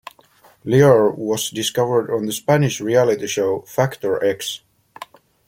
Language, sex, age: English, male, 19-29